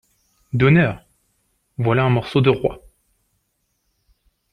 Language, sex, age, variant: French, male, 30-39, Français de métropole